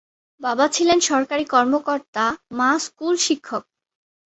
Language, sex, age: Bengali, female, 19-29